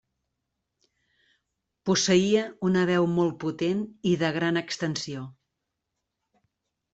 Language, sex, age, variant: Catalan, female, 50-59, Central